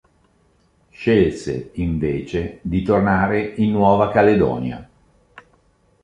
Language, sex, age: Italian, male, 60-69